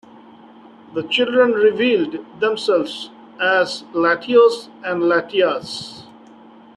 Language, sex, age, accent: English, male, 40-49, India and South Asia (India, Pakistan, Sri Lanka)